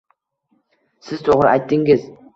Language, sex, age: Uzbek, male, under 19